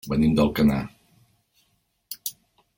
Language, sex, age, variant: Catalan, male, 50-59, Central